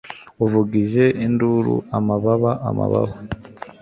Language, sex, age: Kinyarwanda, male, under 19